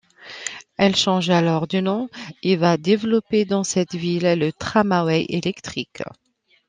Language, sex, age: French, female, 40-49